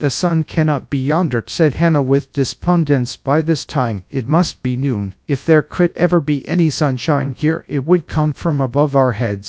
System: TTS, GradTTS